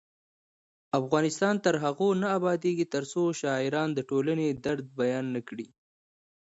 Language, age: Pashto, 19-29